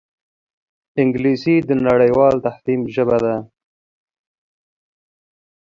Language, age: Pashto, 30-39